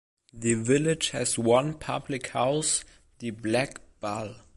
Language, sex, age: English, male, under 19